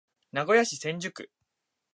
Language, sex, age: Japanese, male, 19-29